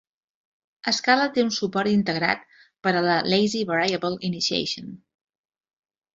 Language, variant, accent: Catalan, Central, central